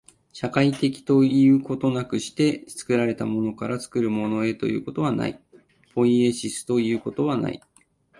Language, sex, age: Japanese, male, 40-49